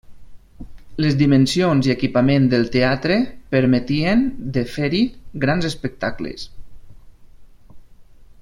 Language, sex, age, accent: Catalan, male, 30-39, valencià